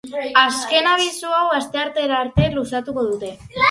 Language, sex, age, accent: Basque, female, 40-49, Erdialdekoa edo Nafarra (Gipuzkoa, Nafarroa)